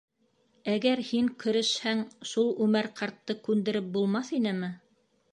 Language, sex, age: Bashkir, female, 50-59